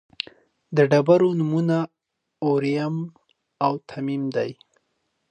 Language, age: Pashto, 19-29